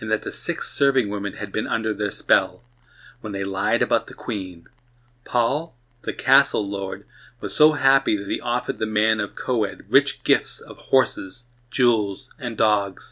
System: none